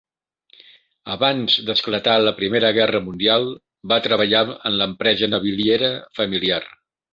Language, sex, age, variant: Catalan, male, 60-69, Central